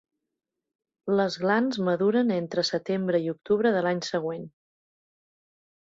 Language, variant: Catalan, Central